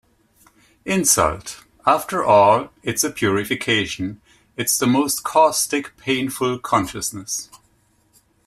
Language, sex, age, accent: English, male, 50-59, Canadian English